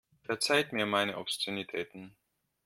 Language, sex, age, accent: German, male, 40-49, Russisch Deutsch